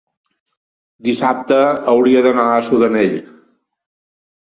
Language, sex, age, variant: Catalan, male, 60-69, Balear